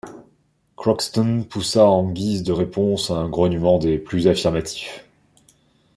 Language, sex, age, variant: French, male, 19-29, Français de métropole